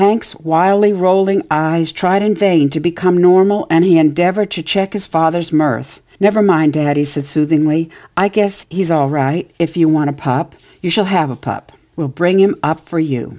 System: none